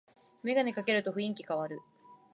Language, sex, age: Japanese, female, 19-29